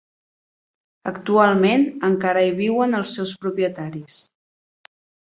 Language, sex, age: Catalan, female, 30-39